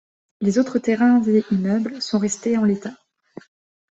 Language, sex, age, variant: French, female, 19-29, Français de métropole